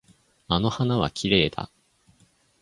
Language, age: Japanese, under 19